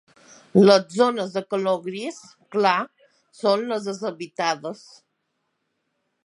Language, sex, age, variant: Catalan, female, 30-39, Balear